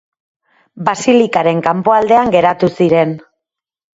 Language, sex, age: Basque, female, 30-39